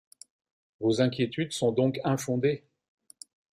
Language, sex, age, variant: French, male, 50-59, Français de métropole